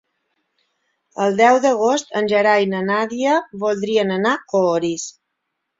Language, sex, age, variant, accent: Catalan, female, 40-49, Balear, mallorquí; Palma